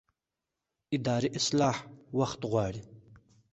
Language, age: Pashto, under 19